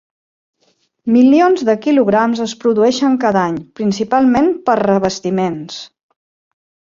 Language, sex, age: Catalan, female, 40-49